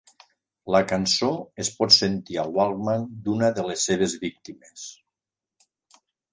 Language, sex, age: Catalan, male, 60-69